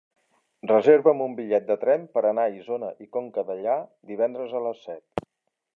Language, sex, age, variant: Catalan, male, 50-59, Central